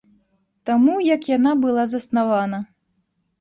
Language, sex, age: Belarusian, female, 19-29